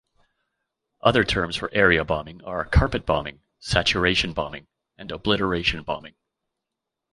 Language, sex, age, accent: English, male, 40-49, Canadian English